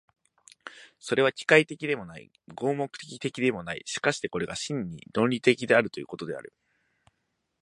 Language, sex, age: Japanese, male, 19-29